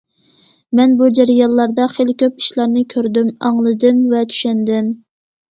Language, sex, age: Uyghur, female, 19-29